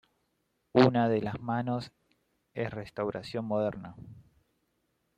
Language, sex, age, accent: Spanish, male, 19-29, Rioplatense: Argentina, Uruguay, este de Bolivia, Paraguay